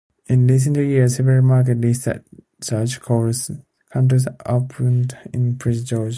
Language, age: English, 19-29